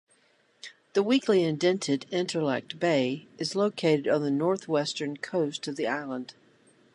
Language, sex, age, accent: English, female, 50-59, United States English